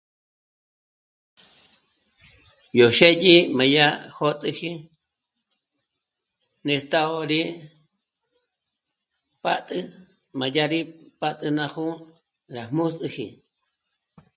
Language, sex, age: Michoacán Mazahua, female, 50-59